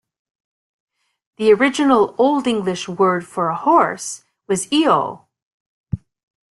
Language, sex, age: English, female, 60-69